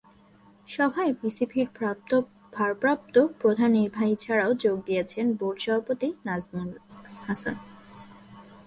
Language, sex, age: Bengali, female, 19-29